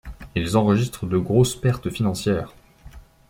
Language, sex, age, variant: French, male, 19-29, Français de métropole